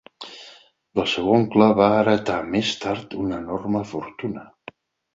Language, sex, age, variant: Catalan, male, 60-69, Central